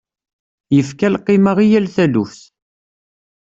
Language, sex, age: Kabyle, male, 30-39